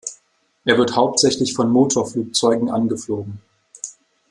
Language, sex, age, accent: German, male, 19-29, Deutschland Deutsch